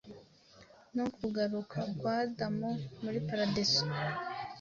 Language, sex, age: Kinyarwanda, female, 19-29